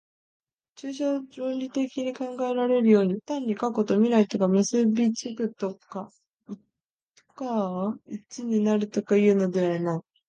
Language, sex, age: Japanese, female, 19-29